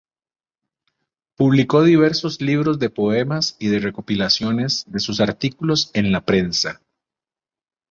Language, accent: Spanish, América central